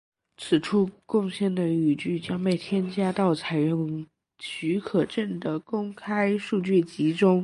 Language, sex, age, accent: Chinese, male, under 19, 出生地：江西省